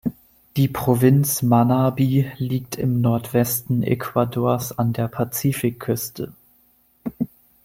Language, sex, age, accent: German, male, 30-39, Deutschland Deutsch